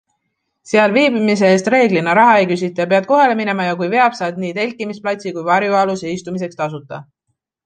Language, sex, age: Estonian, female, 19-29